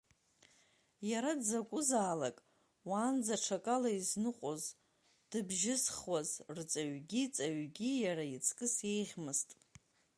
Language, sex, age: Abkhazian, female, 40-49